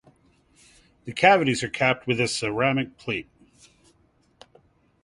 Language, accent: English, United States English